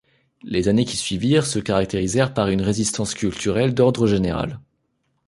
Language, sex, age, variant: French, male, 19-29, Français de métropole